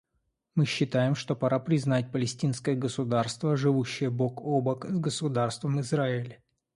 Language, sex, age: Russian, male, 30-39